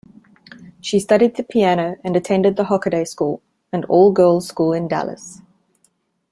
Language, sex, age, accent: English, female, 30-39, Southern African (South Africa, Zimbabwe, Namibia)